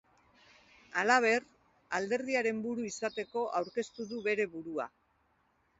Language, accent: Basque, Erdialdekoa edo Nafarra (Gipuzkoa, Nafarroa)